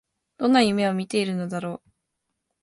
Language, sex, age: Japanese, female, under 19